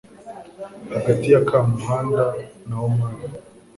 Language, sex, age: Kinyarwanda, male, 19-29